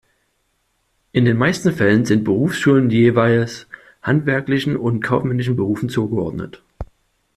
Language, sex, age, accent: German, male, 19-29, Deutschland Deutsch